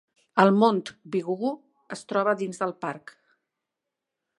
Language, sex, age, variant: Catalan, female, 50-59, Central